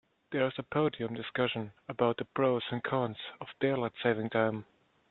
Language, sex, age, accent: English, male, 19-29, England English